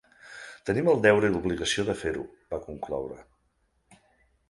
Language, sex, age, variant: Catalan, male, 40-49, Central